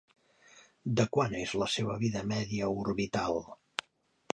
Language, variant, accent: Catalan, Central, central